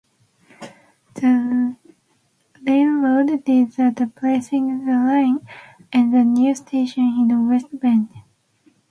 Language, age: English, 19-29